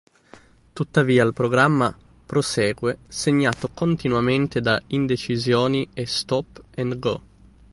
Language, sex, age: Italian, male, 19-29